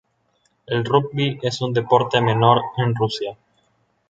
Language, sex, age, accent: Spanish, male, 19-29, Caribe: Cuba, Venezuela, Puerto Rico, República Dominicana, Panamá, Colombia caribeña, México caribeño, Costa del golfo de México